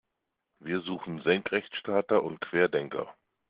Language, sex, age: German, male, 40-49